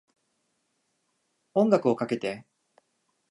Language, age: Japanese, 30-39